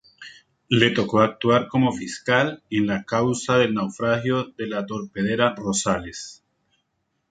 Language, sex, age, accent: Spanish, male, 30-39, Andino-Pacífico: Colombia, Perú, Ecuador, oeste de Bolivia y Venezuela andina